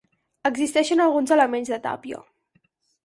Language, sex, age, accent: Catalan, female, under 19, Girona